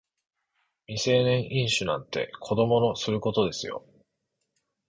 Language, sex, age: Japanese, male, 40-49